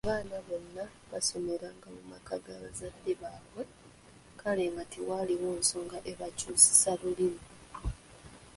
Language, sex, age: Ganda, female, 19-29